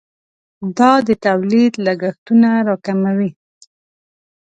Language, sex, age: Pashto, female, 19-29